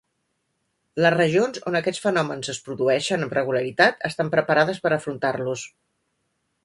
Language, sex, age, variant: Catalan, male, 50-59, Central